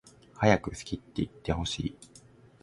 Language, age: Japanese, 19-29